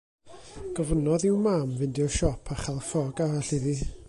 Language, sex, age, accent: Welsh, male, 40-49, Y Deyrnas Unedig Cymraeg